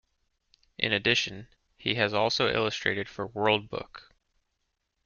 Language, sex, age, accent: English, male, 40-49, United States English